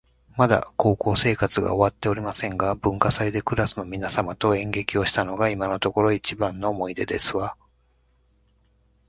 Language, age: Japanese, 50-59